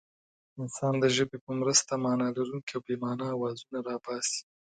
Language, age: Pashto, 30-39